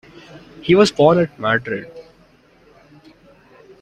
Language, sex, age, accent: English, male, under 19, India and South Asia (India, Pakistan, Sri Lanka)